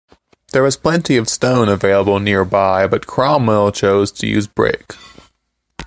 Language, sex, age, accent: English, male, 19-29, United States English